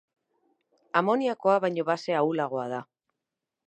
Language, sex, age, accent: Basque, female, 30-39, Erdialdekoa edo Nafarra (Gipuzkoa, Nafarroa)